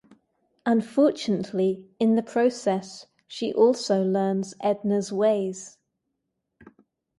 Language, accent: English, England English